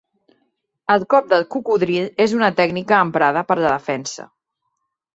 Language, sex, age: Catalan, female, 30-39